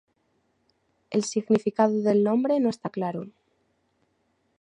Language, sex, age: Spanish, female, 19-29